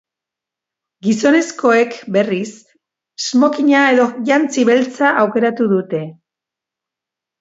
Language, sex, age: Basque, female, 60-69